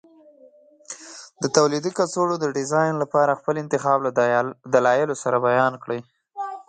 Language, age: Pashto, 19-29